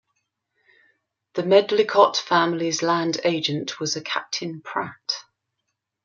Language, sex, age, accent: English, female, 60-69, England English